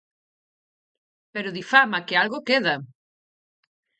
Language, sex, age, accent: Galician, female, 40-49, Atlántico (seseo e gheada)